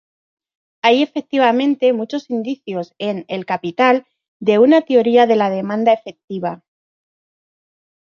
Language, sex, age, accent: Spanish, female, 40-49, España: Centro-Sur peninsular (Madrid, Toledo, Castilla-La Mancha)